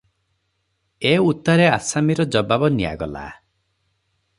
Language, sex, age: Odia, male, 30-39